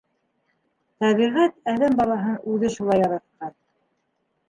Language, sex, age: Bashkir, female, 60-69